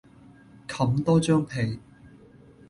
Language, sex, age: Cantonese, male, 19-29